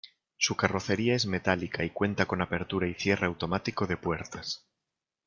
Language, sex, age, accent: Spanish, male, 30-39, España: Norte peninsular (Asturias, Castilla y León, Cantabria, País Vasco, Navarra, Aragón, La Rioja, Guadalajara, Cuenca)